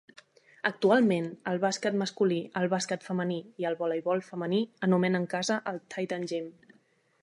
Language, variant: Catalan, Nord-Occidental